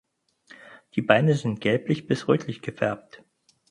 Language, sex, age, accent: German, male, 50-59, Deutschland Deutsch